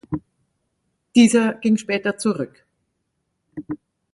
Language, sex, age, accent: German, female, 60-69, Deutschland Deutsch